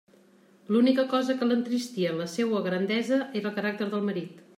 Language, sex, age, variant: Catalan, female, 40-49, Central